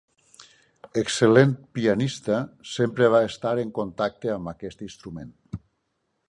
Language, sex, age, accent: Catalan, male, 60-69, valencià